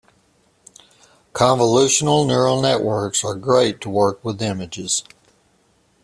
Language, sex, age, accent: English, male, 50-59, United States English